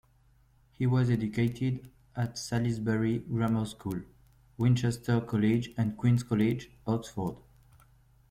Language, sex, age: English, male, 19-29